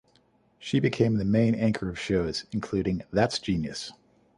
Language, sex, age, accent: English, male, 40-49, United States English